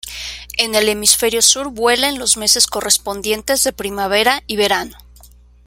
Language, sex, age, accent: Spanish, female, 30-39, México